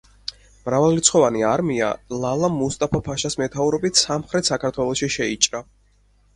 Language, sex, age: Georgian, male, 19-29